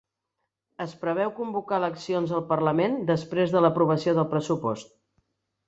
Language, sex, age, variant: Catalan, female, 60-69, Central